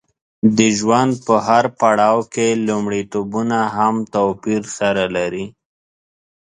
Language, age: Pashto, 30-39